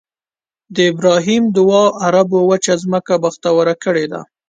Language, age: Pashto, 19-29